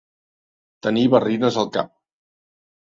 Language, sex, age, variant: Catalan, male, 60-69, Central